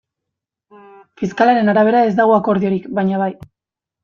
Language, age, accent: Basque, 19-29, Mendebalekoa (Araba, Bizkaia, Gipuzkoako mendebaleko herri batzuk)